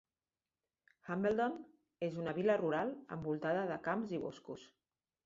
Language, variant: Catalan, Central